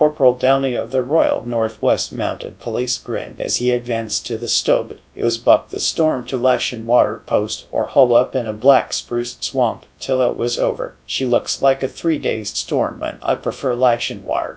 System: TTS, GradTTS